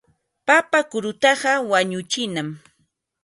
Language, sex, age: Ambo-Pasco Quechua, female, 50-59